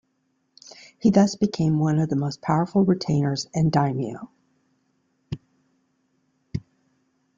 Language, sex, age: English, female, 50-59